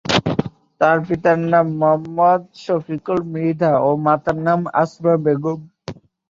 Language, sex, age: Bengali, male, 19-29